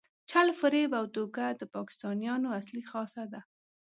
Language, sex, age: Pashto, female, 19-29